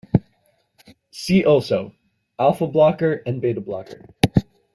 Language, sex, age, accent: English, male, 19-29, United States English